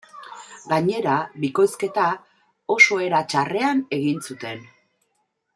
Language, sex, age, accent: Basque, female, 50-59, Mendebalekoa (Araba, Bizkaia, Gipuzkoako mendebaleko herri batzuk)